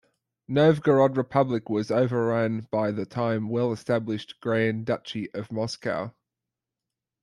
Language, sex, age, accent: English, male, 19-29, Australian English